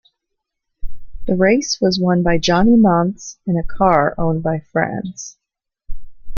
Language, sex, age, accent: English, female, 30-39, United States English